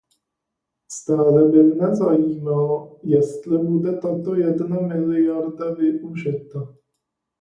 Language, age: Czech, 30-39